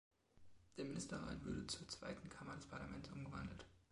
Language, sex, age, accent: German, male, 19-29, Deutschland Deutsch